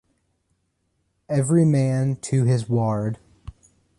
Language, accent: English, United States English